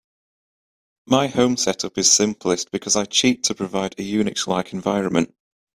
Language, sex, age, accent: English, male, 19-29, England English